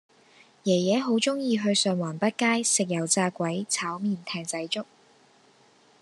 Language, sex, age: Cantonese, female, 19-29